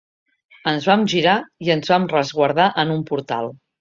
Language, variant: Catalan, Central